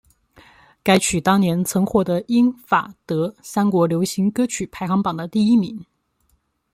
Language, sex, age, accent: Chinese, female, 19-29, 出生地：江西省